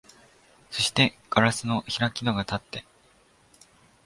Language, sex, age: Japanese, male, 19-29